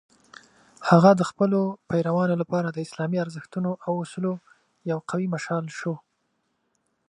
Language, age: Pashto, 19-29